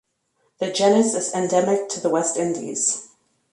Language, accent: English, United States English